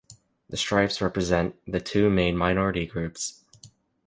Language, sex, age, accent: English, male, 19-29, United States English